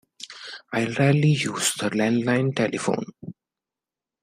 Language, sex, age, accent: English, male, 19-29, India and South Asia (India, Pakistan, Sri Lanka)